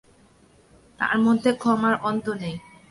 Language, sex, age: Bengali, female, 19-29